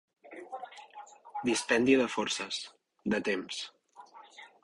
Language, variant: Catalan, Central